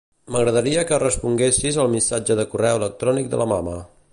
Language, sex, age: Catalan, male, 40-49